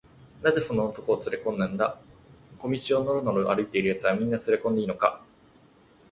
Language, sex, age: Japanese, male, under 19